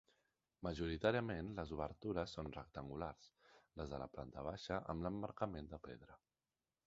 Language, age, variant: Catalan, 19-29, Central